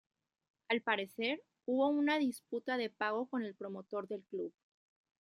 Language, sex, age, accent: Spanish, female, 30-39, México